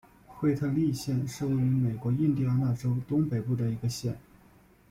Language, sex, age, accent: Chinese, male, 30-39, 出生地：湖南省